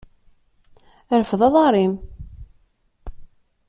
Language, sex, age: Kabyle, female, 30-39